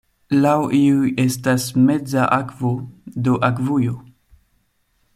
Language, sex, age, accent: Esperanto, male, 19-29, Internacia